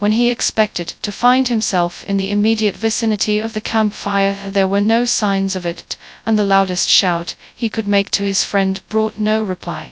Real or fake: fake